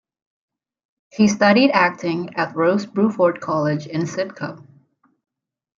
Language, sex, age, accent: English, female, 19-29, United States English